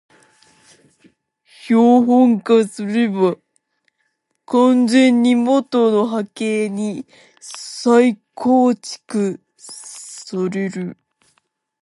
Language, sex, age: Japanese, female, 19-29